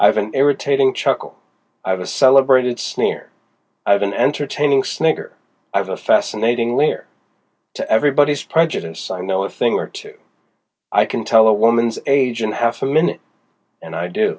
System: none